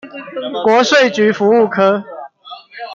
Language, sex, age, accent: Chinese, male, 19-29, 出生地：新北市